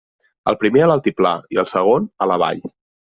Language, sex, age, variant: Catalan, male, 30-39, Central